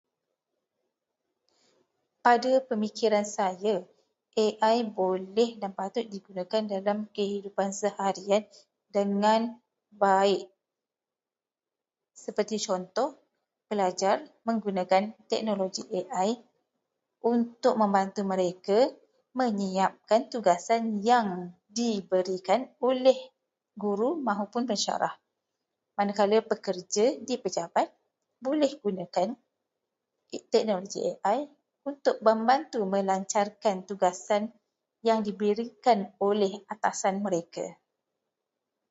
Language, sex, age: Malay, female, 30-39